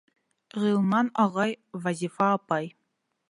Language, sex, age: Bashkir, female, 19-29